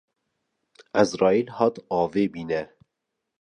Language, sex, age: Kurdish, male, 30-39